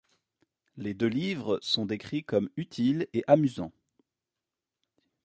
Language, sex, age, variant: French, male, 30-39, Français de métropole